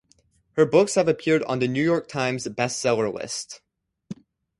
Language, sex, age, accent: English, male, under 19, United States English